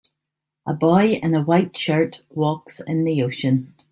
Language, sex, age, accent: English, female, 30-39, Irish English